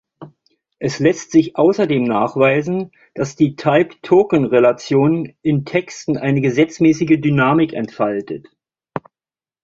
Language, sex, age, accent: German, male, 50-59, Deutschland Deutsch